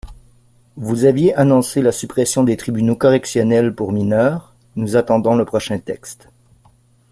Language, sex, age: French, male, 40-49